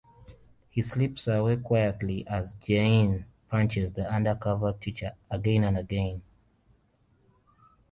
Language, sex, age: English, male, 19-29